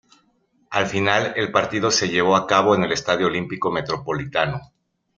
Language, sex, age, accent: Spanish, male, 50-59, México